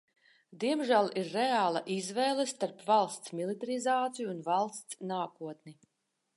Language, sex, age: Latvian, female, 40-49